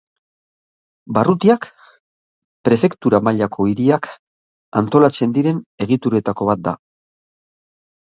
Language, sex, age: Basque, male, 60-69